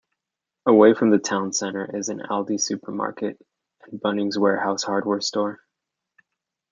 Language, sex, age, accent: English, male, 19-29, United States English